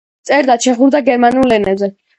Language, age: Georgian, 30-39